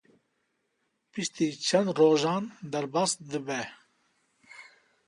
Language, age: Kurdish, 50-59